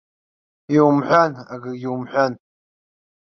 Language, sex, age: Abkhazian, male, 40-49